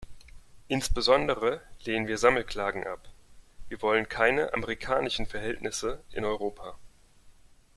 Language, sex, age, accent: German, male, 30-39, Deutschland Deutsch